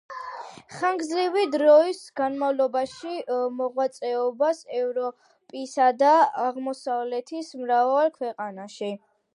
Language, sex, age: Georgian, female, under 19